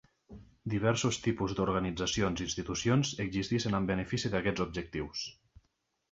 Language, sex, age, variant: Catalan, male, 19-29, Nord-Occidental